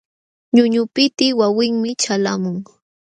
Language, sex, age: Jauja Wanca Quechua, female, 19-29